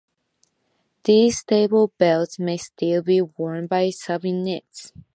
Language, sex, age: English, female, 19-29